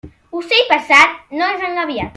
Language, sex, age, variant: Catalan, male, under 19, Central